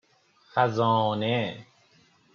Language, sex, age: Persian, male, 19-29